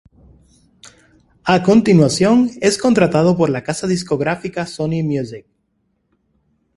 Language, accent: Spanish, América central